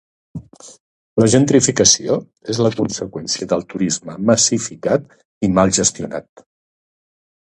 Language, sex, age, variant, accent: Catalan, male, 60-69, Central, Català central